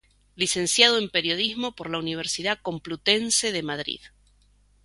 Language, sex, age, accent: Spanish, female, 40-49, Rioplatense: Argentina, Uruguay, este de Bolivia, Paraguay